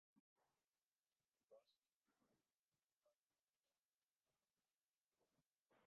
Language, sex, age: Spanish, female, 19-29